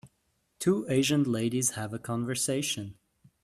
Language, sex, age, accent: English, male, 30-39, United States English